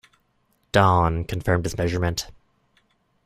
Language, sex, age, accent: English, male, 19-29, Canadian English